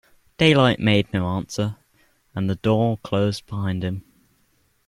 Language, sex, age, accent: English, male, under 19, England English